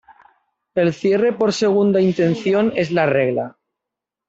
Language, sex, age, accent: Spanish, male, 30-39, España: Norte peninsular (Asturias, Castilla y León, Cantabria, País Vasco, Navarra, Aragón, La Rioja, Guadalajara, Cuenca)